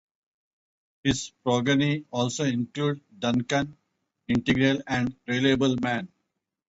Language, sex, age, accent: English, male, 50-59, India and South Asia (India, Pakistan, Sri Lanka)